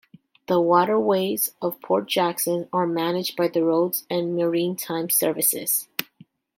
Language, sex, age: English, female, 19-29